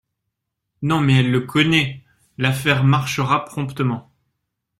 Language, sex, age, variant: French, male, 30-39, Français de métropole